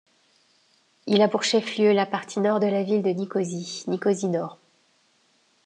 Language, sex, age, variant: French, female, 50-59, Français de métropole